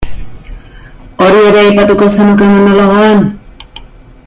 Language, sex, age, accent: Basque, female, 40-49, Erdialdekoa edo Nafarra (Gipuzkoa, Nafarroa)